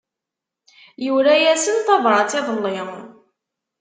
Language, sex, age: Kabyle, female, 19-29